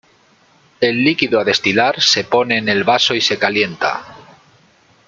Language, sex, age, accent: Spanish, male, 30-39, España: Centro-Sur peninsular (Madrid, Toledo, Castilla-La Mancha)